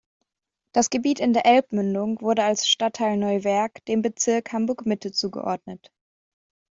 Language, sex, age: German, female, under 19